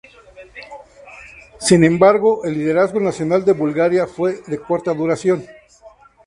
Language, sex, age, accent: Spanish, male, 50-59, México